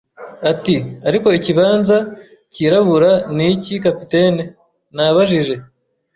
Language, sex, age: Kinyarwanda, male, 19-29